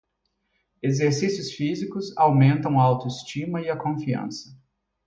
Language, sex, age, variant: Portuguese, male, 30-39, Portuguese (Brasil)